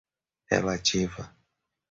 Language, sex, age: Portuguese, male, 30-39